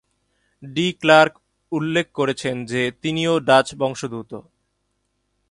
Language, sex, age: Bengali, male, 19-29